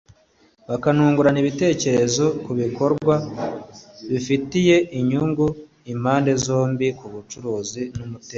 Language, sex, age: Kinyarwanda, male, 30-39